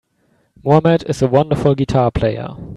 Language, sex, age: English, male, 19-29